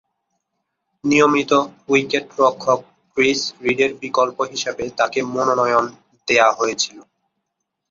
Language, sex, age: Bengali, male, 19-29